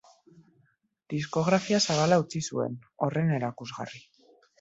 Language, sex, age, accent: Basque, female, 30-39, Mendebalekoa (Araba, Bizkaia, Gipuzkoako mendebaleko herri batzuk)